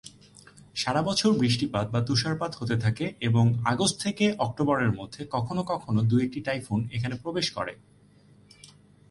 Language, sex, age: Bengali, male, 30-39